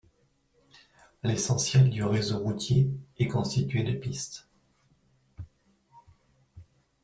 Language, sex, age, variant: French, male, 30-39, Français de métropole